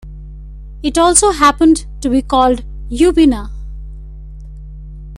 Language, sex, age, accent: English, female, 50-59, India and South Asia (India, Pakistan, Sri Lanka)